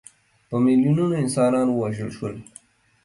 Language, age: Pashto, 19-29